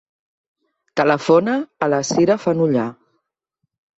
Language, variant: Catalan, Central